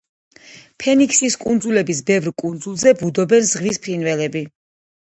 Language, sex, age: Georgian, female, 40-49